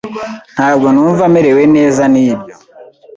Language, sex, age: Kinyarwanda, male, 19-29